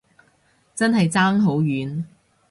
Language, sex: Cantonese, female